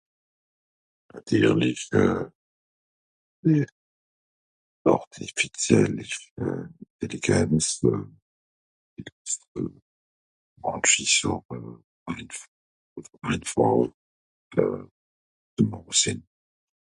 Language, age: Swiss German, 70-79